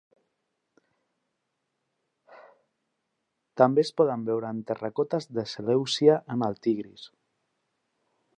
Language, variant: Catalan, Central